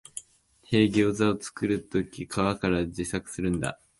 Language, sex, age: Japanese, male, under 19